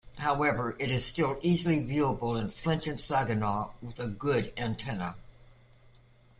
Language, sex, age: English, female, 70-79